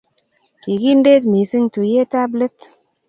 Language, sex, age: Kalenjin, female, 19-29